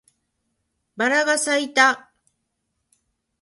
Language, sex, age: Japanese, female, 50-59